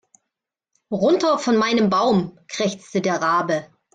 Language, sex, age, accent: German, female, 40-49, Deutschland Deutsch